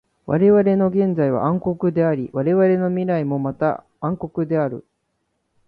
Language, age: Japanese, 19-29